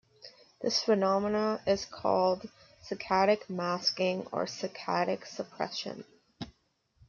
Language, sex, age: English, female, 19-29